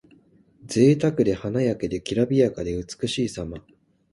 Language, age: Japanese, 19-29